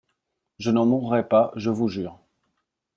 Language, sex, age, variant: French, male, 40-49, Français de métropole